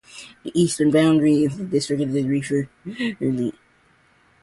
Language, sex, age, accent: English, male, under 19, United States English